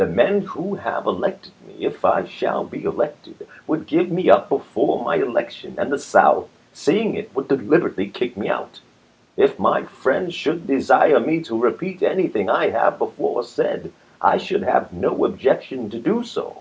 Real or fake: real